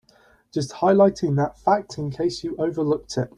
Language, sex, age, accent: English, male, under 19, England English